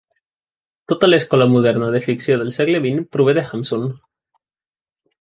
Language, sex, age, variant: Catalan, male, 19-29, Central